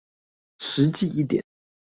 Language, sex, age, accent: Chinese, male, under 19, 出生地：新北市